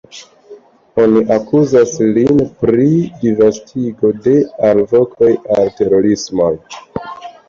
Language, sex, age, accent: Esperanto, male, 30-39, Internacia